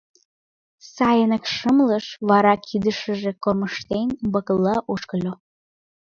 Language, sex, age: Mari, female, 19-29